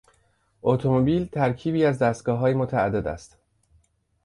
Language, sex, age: Persian, male, 40-49